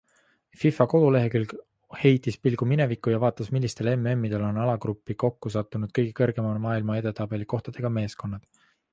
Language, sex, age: Estonian, male, 19-29